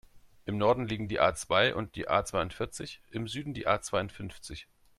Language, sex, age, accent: German, male, 40-49, Deutschland Deutsch